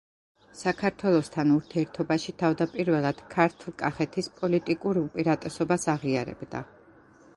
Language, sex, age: Georgian, female, 30-39